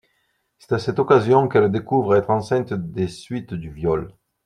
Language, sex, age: French, male, 40-49